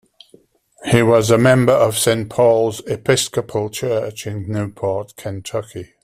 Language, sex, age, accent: English, male, 70-79, England English